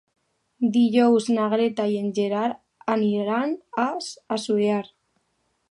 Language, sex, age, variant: Catalan, female, under 19, Alacantí